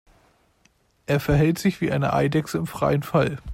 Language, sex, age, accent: German, male, 19-29, Deutschland Deutsch